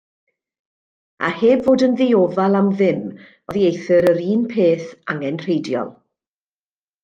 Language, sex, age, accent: Welsh, female, 50-59, Y Deyrnas Unedig Cymraeg